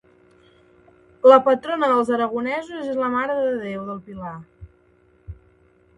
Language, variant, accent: Catalan, Central, central